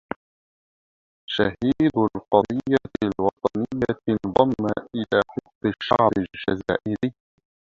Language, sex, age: Arabic, male, 19-29